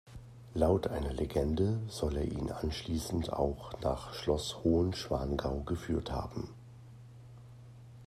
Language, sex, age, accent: German, male, 40-49, Deutschland Deutsch